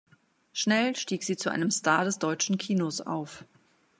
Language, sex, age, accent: German, female, 40-49, Deutschland Deutsch